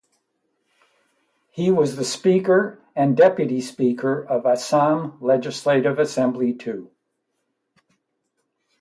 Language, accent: English, Canadian English